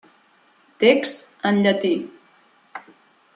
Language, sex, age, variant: Catalan, female, 30-39, Central